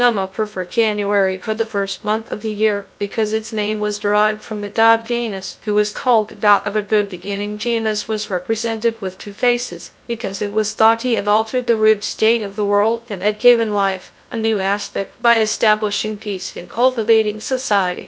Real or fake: fake